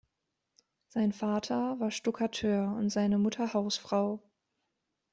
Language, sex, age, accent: German, female, 19-29, Deutschland Deutsch